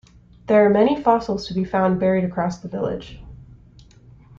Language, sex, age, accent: English, female, 19-29, United States English